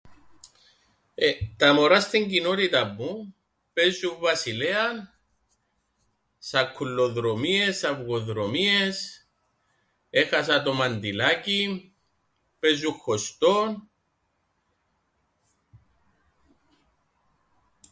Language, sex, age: Greek, male, 40-49